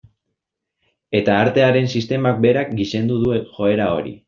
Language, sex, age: Basque, male, 19-29